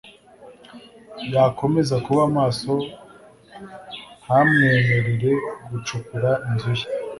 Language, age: Kinyarwanda, 19-29